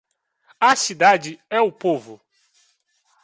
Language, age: Portuguese, 19-29